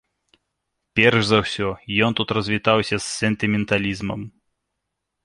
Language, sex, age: Belarusian, male, 30-39